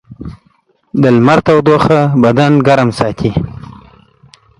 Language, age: Pashto, 19-29